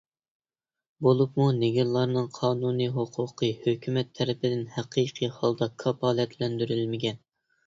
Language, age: Uyghur, 30-39